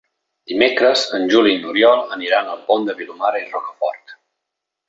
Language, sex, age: Catalan, male, 30-39